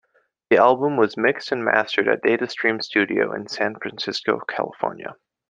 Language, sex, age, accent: English, male, 19-29, United States English